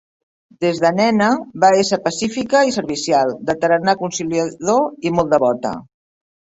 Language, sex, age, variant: Catalan, female, 50-59, Central